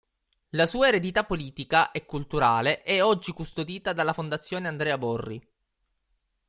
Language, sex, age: Italian, male, 19-29